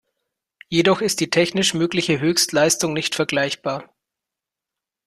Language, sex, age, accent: German, male, 30-39, Deutschland Deutsch